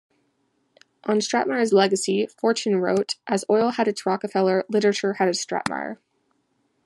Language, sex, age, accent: English, female, under 19, United States English